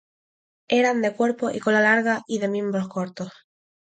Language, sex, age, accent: Spanish, female, 19-29, España: Islas Canarias